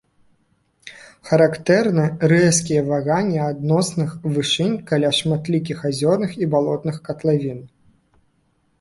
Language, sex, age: Belarusian, male, 19-29